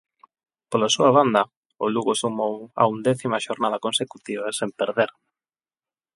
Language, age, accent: Galician, 30-39, Atlántico (seseo e gheada); Normativo (estándar); Neofalante